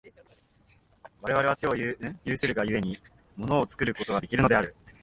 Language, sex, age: Japanese, male, 19-29